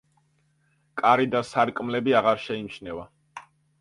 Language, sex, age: Georgian, male, under 19